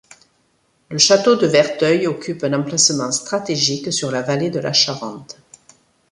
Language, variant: French, Français de métropole